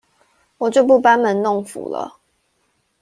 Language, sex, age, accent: Chinese, female, 19-29, 出生地：宜蘭縣